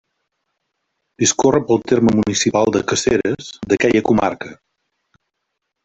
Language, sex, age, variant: Catalan, male, 40-49, Septentrional